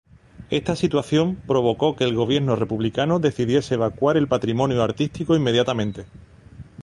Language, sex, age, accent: Spanish, male, 40-49, España: Sur peninsular (Andalucia, Extremadura, Murcia)